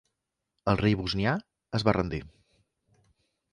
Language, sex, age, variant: Catalan, male, 40-49, Central